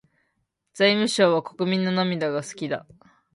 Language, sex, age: Japanese, female, 19-29